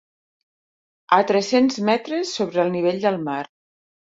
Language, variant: Catalan, Septentrional